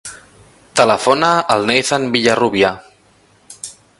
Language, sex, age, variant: Catalan, male, 19-29, Central